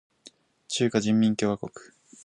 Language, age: Japanese, 19-29